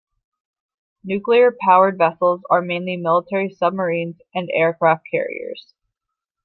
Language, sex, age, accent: English, female, 19-29, United States English